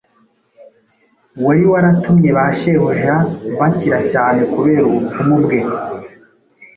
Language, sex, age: Kinyarwanda, male, 19-29